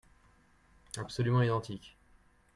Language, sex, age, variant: French, male, 30-39, Français de métropole